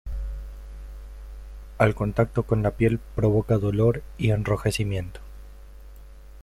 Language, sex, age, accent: Spanish, male, 30-39, Rioplatense: Argentina, Uruguay, este de Bolivia, Paraguay